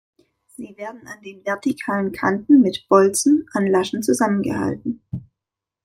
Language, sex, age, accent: German, female, 19-29, Deutschland Deutsch